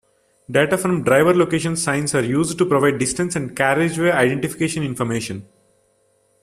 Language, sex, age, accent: English, male, 19-29, India and South Asia (India, Pakistan, Sri Lanka)